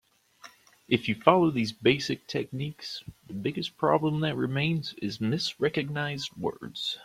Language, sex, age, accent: English, male, 30-39, United States English